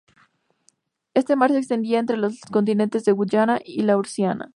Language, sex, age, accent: Spanish, female, 19-29, México